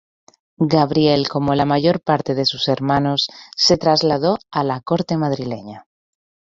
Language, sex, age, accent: Spanish, female, 30-39, España: Centro-Sur peninsular (Madrid, Toledo, Castilla-La Mancha)